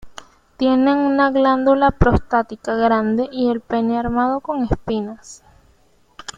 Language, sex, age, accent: Spanish, female, under 19, Caribe: Cuba, Venezuela, Puerto Rico, República Dominicana, Panamá, Colombia caribeña, México caribeño, Costa del golfo de México